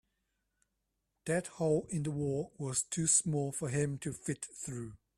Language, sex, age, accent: English, male, 30-39, Hong Kong English